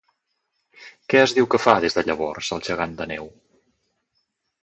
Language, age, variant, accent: Catalan, 30-39, Central, central